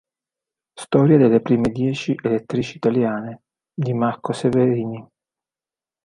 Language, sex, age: Italian, male, 40-49